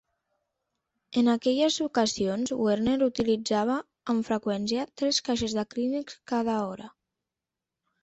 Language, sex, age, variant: Catalan, female, under 19, Central